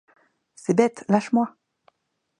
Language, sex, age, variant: French, female, 19-29, Français de métropole